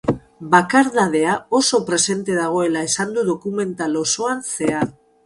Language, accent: Basque, Mendebalekoa (Araba, Bizkaia, Gipuzkoako mendebaleko herri batzuk)